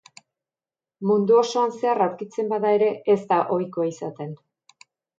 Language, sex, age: Basque, female, 40-49